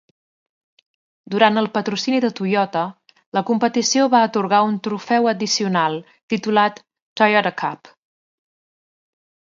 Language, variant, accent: Catalan, Central, central